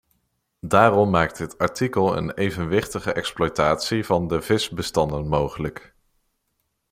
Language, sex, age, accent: Dutch, male, under 19, Nederlands Nederlands